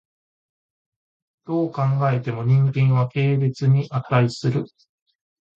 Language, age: Japanese, 40-49